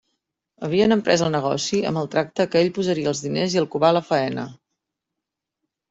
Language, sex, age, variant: Catalan, female, 50-59, Central